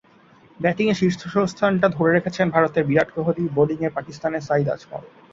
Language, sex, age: Bengali, male, 19-29